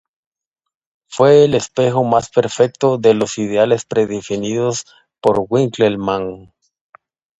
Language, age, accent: Spanish, 50-59, América central